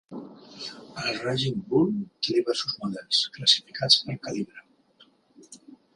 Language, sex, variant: Catalan, male, Central